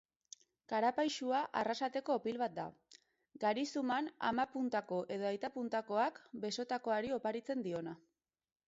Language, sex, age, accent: Basque, female, 19-29, Mendebalekoa (Araba, Bizkaia, Gipuzkoako mendebaleko herri batzuk)